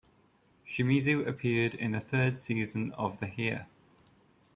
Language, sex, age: English, male, 30-39